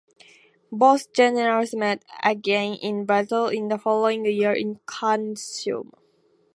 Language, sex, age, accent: English, female, under 19, England English